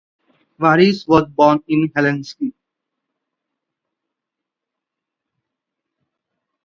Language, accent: English, India and South Asia (India, Pakistan, Sri Lanka)